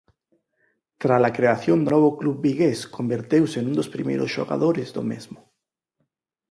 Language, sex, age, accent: Galician, male, 40-49, Normativo (estándar)